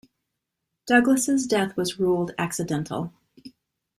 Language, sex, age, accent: English, female, 30-39, United States English